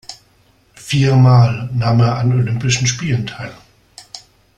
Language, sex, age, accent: German, male, 50-59, Deutschland Deutsch